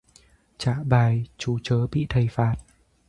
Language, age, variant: Vietnamese, 19-29, Hà Nội